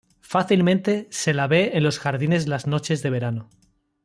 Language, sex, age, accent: Spanish, male, 30-39, España: Sur peninsular (Andalucia, Extremadura, Murcia)